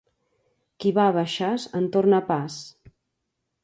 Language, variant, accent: Catalan, Central, central